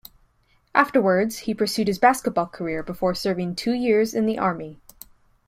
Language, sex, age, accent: English, female, 19-29, United States English